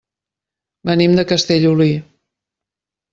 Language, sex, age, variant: Catalan, female, 50-59, Central